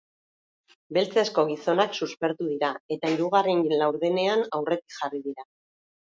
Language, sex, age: Basque, female, 40-49